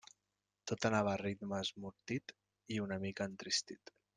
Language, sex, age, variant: Catalan, male, 30-39, Central